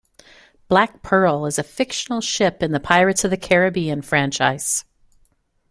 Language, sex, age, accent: English, female, 50-59, United States English